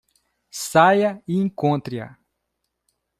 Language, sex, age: Portuguese, male, 40-49